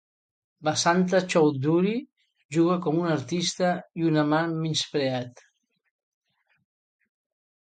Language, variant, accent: Catalan, Central, central